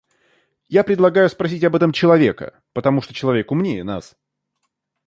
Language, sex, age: Russian, male, 19-29